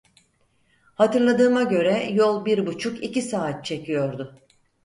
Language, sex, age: Turkish, female, 60-69